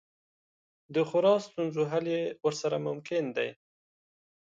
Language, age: Pashto, 30-39